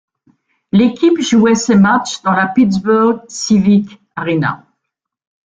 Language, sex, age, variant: French, female, 60-69, Français de métropole